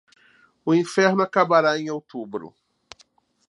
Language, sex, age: Portuguese, male, 40-49